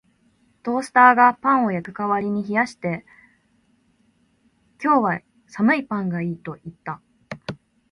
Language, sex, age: Japanese, female, 19-29